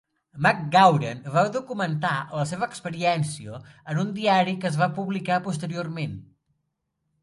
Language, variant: Catalan, Central